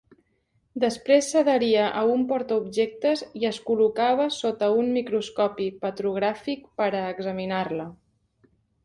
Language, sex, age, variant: Catalan, female, 19-29, Central